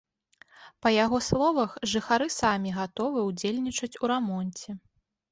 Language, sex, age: Belarusian, female, 30-39